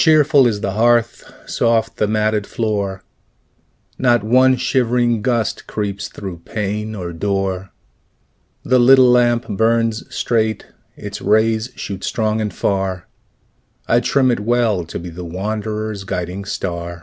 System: none